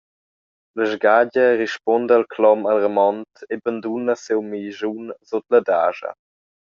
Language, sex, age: Romansh, male, under 19